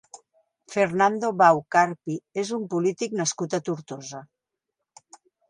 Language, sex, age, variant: Catalan, female, 60-69, Central